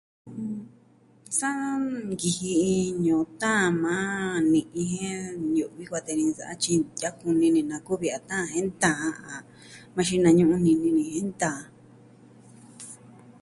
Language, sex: Southwestern Tlaxiaco Mixtec, female